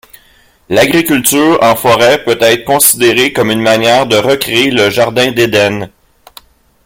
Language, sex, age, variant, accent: French, male, 50-59, Français d'Amérique du Nord, Français du Canada